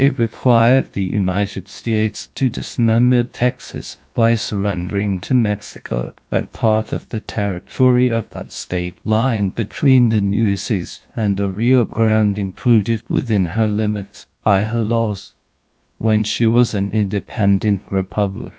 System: TTS, GlowTTS